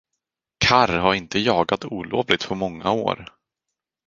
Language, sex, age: Swedish, male, 19-29